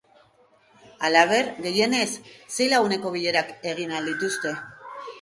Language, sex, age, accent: Basque, female, 40-49, Mendebalekoa (Araba, Bizkaia, Gipuzkoako mendebaleko herri batzuk)